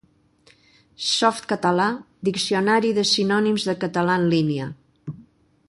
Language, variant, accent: Catalan, Balear, balear; central